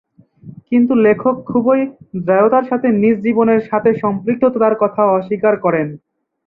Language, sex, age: Bengali, male, 19-29